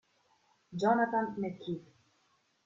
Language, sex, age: Italian, female, 19-29